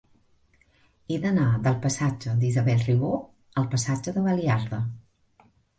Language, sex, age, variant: Catalan, female, 40-49, Central